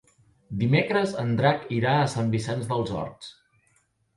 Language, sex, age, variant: Catalan, male, 30-39, Central